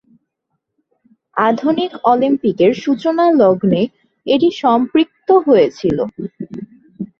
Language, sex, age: Bengali, female, under 19